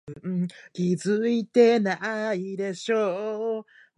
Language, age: Japanese, under 19